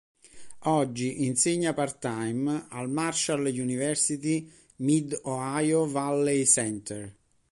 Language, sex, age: Italian, male, 60-69